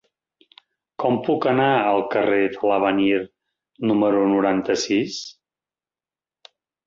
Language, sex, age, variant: Catalan, male, 50-59, Central